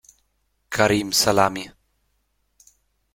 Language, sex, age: Italian, male, 19-29